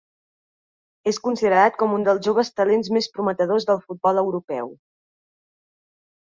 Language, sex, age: Catalan, female, 30-39